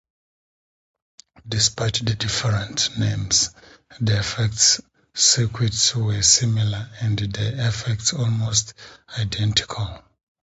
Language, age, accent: English, 40-49, Southern African (South Africa, Zimbabwe, Namibia)